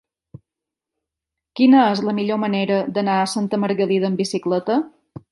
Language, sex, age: Catalan, female, 40-49